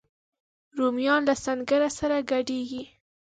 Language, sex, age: Pashto, female, 19-29